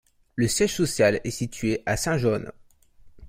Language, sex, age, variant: French, male, 19-29, Français de métropole